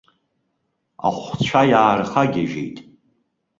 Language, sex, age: Abkhazian, male, 50-59